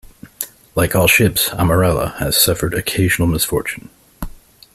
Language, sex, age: English, male, 40-49